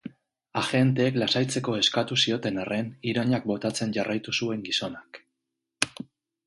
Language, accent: Basque, Mendebalekoa (Araba, Bizkaia, Gipuzkoako mendebaleko herri batzuk)